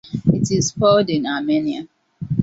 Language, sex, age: English, female, 19-29